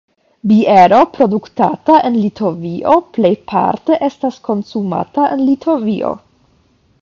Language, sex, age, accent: Esperanto, female, 19-29, Internacia